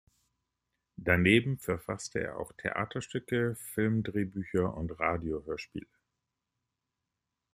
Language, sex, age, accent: German, male, 50-59, Deutschland Deutsch